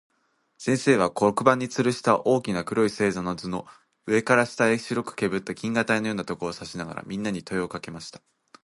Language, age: Japanese, under 19